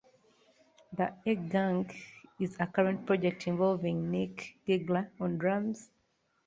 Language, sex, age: English, female, 19-29